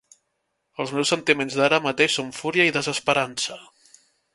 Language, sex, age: Catalan, male, 19-29